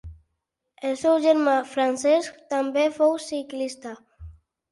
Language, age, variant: Catalan, under 19, Central